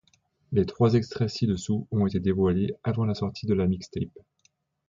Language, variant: French, Français de métropole